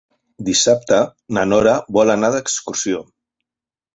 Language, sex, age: Catalan, male, 40-49